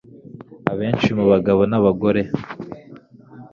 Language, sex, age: Kinyarwanda, male, 19-29